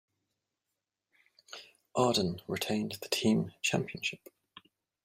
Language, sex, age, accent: English, male, 19-29, England English